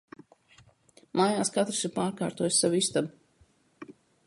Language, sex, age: Latvian, female, 19-29